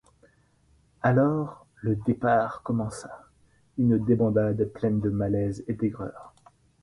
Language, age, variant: French, 40-49, Français de métropole